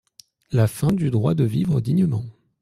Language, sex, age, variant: French, male, 30-39, Français de métropole